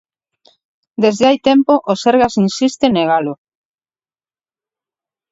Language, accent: Galician, Normativo (estándar)